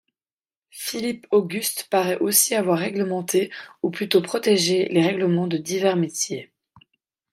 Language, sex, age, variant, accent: French, female, 19-29, Français d'Europe, Français de Suisse